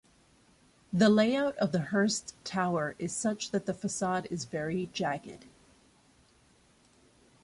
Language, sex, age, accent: English, female, 50-59, United States English